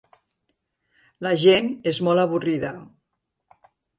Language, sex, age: Catalan, female, 60-69